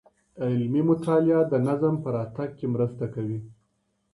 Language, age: Pashto, 30-39